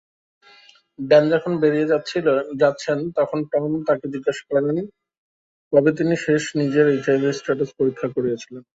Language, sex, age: Bengali, male, 30-39